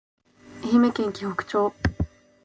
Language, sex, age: Japanese, female, 19-29